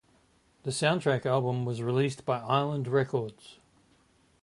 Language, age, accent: English, 40-49, Australian English